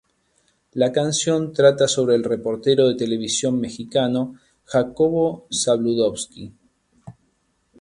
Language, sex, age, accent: Spanish, male, 40-49, Rioplatense: Argentina, Uruguay, este de Bolivia, Paraguay